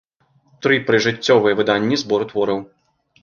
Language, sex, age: Belarusian, male, 30-39